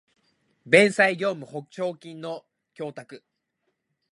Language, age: Japanese, 19-29